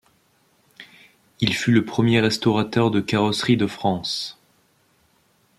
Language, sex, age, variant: French, male, 19-29, Français de métropole